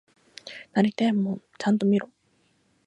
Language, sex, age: Japanese, female, 19-29